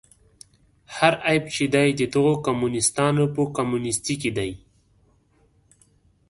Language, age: Pashto, 19-29